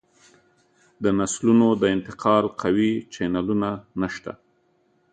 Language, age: Pashto, 50-59